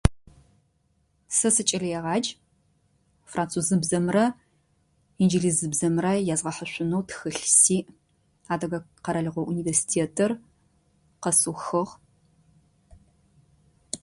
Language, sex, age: Adyghe, female, 30-39